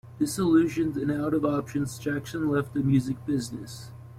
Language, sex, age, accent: English, female, 19-29, United States English